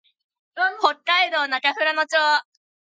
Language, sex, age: Japanese, female, 19-29